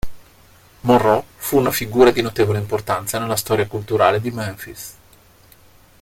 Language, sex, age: Italian, male, 40-49